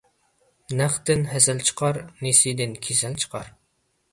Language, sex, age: Uyghur, male, 19-29